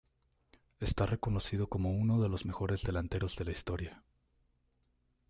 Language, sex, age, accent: Spanish, male, 19-29, México